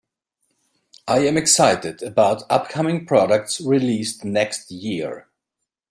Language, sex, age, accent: English, male, 40-49, England English